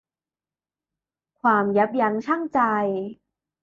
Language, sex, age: Thai, female, 19-29